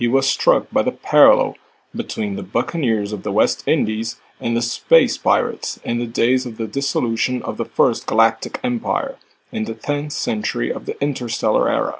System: none